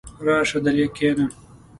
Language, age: Pashto, 30-39